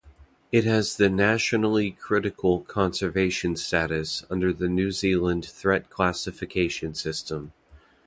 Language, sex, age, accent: English, male, 30-39, United States English